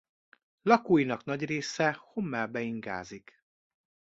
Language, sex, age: Hungarian, male, 40-49